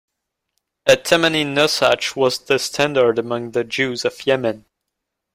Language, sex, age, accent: English, male, 19-29, United States English